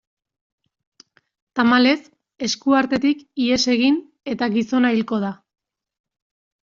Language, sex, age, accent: Basque, female, 30-39, Erdialdekoa edo Nafarra (Gipuzkoa, Nafarroa)